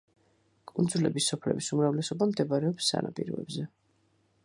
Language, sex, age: Georgian, female, 40-49